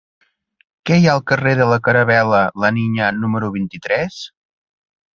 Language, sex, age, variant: Catalan, male, 50-59, Central